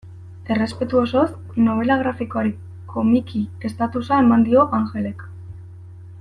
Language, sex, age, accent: Basque, female, 19-29, Erdialdekoa edo Nafarra (Gipuzkoa, Nafarroa)